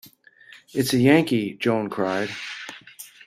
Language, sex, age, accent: English, male, 50-59, United States English